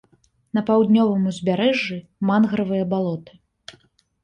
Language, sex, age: Belarusian, female, 30-39